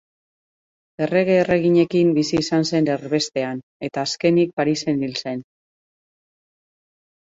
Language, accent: Basque, Mendebalekoa (Araba, Bizkaia, Gipuzkoako mendebaleko herri batzuk)